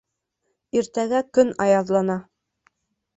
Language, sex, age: Bashkir, female, 19-29